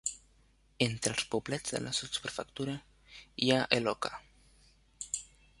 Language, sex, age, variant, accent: Catalan, male, under 19, Central, central